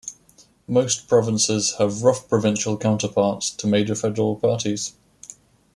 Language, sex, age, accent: English, male, 19-29, England English